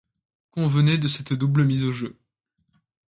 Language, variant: French, Français de métropole